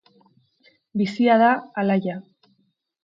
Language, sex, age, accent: Basque, female, 19-29, Mendebalekoa (Araba, Bizkaia, Gipuzkoako mendebaleko herri batzuk)